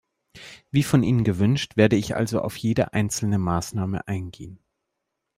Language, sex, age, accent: German, male, 30-39, Deutschland Deutsch